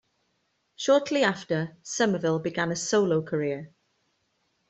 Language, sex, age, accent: English, female, 40-49, Welsh English